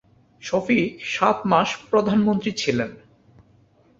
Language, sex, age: Bengali, male, 30-39